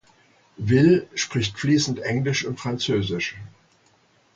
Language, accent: German, Deutschland Deutsch